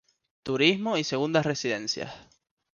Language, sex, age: Spanish, male, 19-29